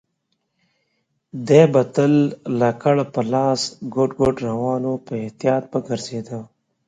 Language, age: Pashto, 30-39